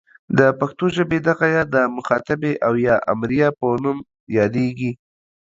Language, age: Pashto, 19-29